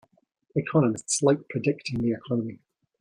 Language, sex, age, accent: English, male, 50-59, Scottish English